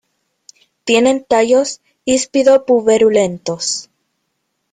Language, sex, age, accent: Spanish, female, under 19, Chileno: Chile, Cuyo